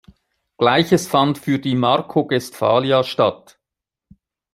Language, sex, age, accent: German, male, 40-49, Schweizerdeutsch